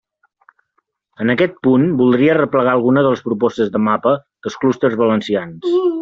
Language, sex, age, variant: Catalan, male, 30-39, Central